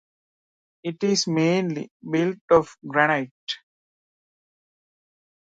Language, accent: English, India and South Asia (India, Pakistan, Sri Lanka)